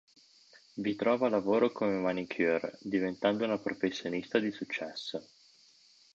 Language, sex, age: Italian, male, 30-39